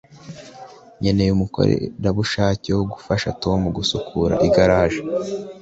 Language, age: Kinyarwanda, 19-29